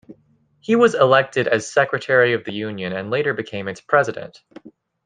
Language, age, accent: English, 19-29, United States English